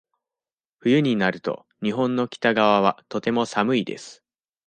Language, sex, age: Japanese, male, 19-29